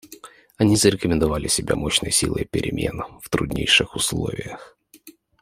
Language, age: Russian, 19-29